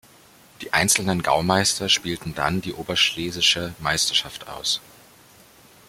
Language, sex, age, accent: German, male, 19-29, Deutschland Deutsch